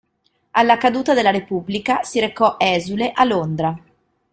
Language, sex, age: Italian, female, 30-39